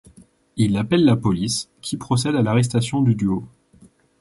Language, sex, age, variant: French, male, 19-29, Français de métropole